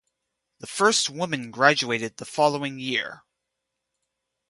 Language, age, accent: English, 19-29, United States English